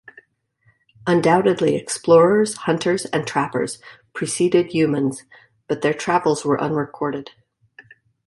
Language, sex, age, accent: English, female, 40-49, United States English